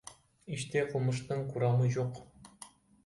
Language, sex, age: Kyrgyz, male, under 19